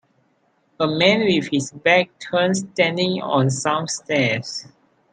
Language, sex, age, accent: English, male, 19-29, Malaysian English